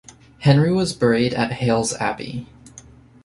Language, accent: English, United States English